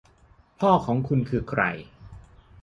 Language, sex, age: Thai, male, 40-49